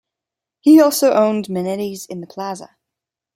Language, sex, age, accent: English, female, 19-29, United States English